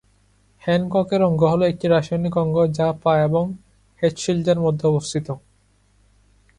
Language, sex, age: Bengali, male, 19-29